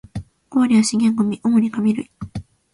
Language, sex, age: Japanese, female, 19-29